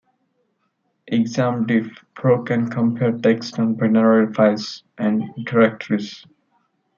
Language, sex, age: English, male, 19-29